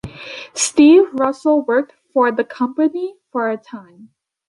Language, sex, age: English, female, under 19